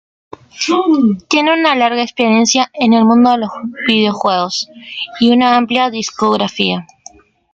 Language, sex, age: Spanish, female, 19-29